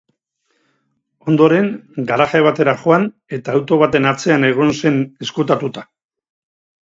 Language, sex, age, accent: Basque, male, 50-59, Mendebalekoa (Araba, Bizkaia, Gipuzkoako mendebaleko herri batzuk)